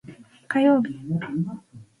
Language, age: Japanese, 19-29